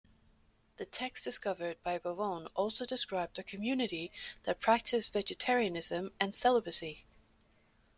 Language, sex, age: English, female, 30-39